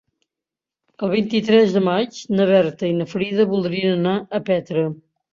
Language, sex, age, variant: Catalan, female, 70-79, Central